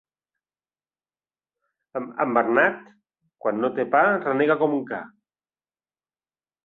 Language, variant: Catalan, Central